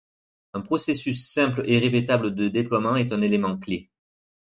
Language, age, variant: French, 30-39, Français de métropole